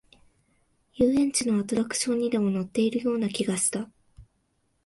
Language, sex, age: Japanese, female, 19-29